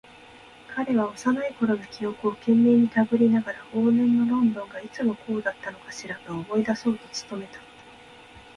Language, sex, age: Japanese, female, 19-29